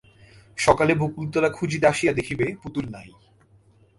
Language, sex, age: Bengali, male, 19-29